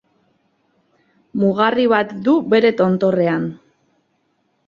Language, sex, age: Basque, female, 19-29